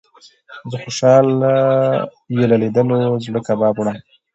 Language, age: Pashto, 19-29